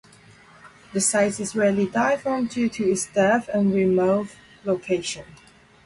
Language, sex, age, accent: English, female, 19-29, Hong Kong English